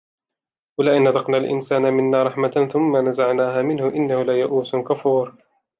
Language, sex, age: Arabic, male, 19-29